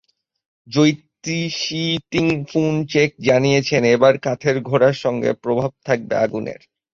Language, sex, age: Bengali, male, 19-29